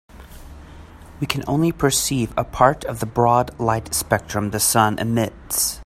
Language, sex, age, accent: English, male, 40-49, United States English